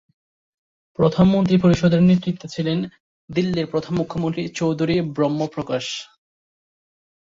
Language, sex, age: Bengali, male, 19-29